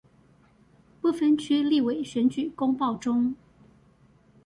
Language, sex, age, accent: Chinese, female, 40-49, 出生地：臺北市